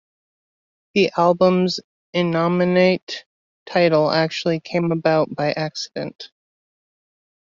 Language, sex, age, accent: English, female, 30-39, United States English